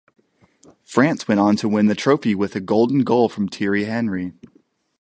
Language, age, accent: English, 19-29, United States English